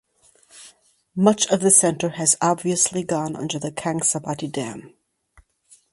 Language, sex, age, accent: English, female, 60-69, United States English